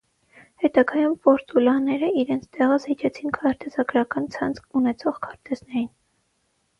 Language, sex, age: Armenian, female, under 19